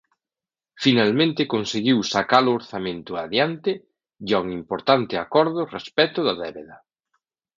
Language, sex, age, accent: Galician, male, 40-49, Central (sen gheada)